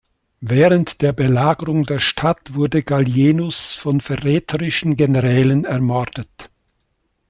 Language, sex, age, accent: German, male, 70-79, Schweizerdeutsch